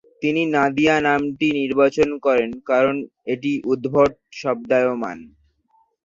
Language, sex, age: Bengali, male, 19-29